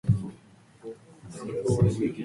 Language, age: Cantonese, 19-29